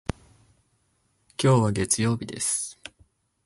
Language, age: Japanese, under 19